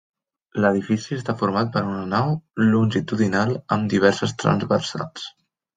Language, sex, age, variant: Catalan, male, 30-39, Central